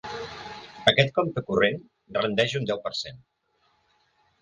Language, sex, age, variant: Catalan, male, 50-59, Central